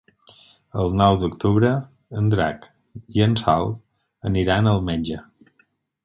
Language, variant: Catalan, Balear